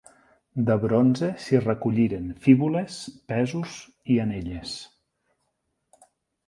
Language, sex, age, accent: Catalan, male, 40-49, central; nord-occidental